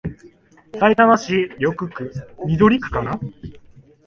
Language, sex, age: Japanese, male, 19-29